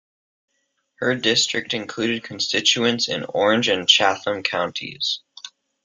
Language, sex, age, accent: English, male, under 19, United States English